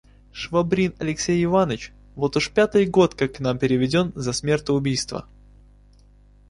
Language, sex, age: Russian, male, 19-29